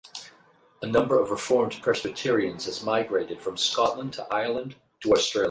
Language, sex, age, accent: English, male, 50-59, United States English